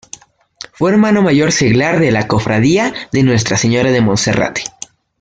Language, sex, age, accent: Spanish, male, under 19, Andino-Pacífico: Colombia, Perú, Ecuador, oeste de Bolivia y Venezuela andina